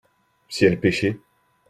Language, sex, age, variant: French, male, 19-29, Français de métropole